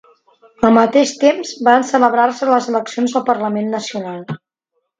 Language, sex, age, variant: Catalan, female, 50-59, Central